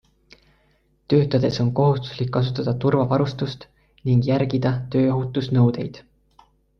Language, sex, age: Estonian, male, 19-29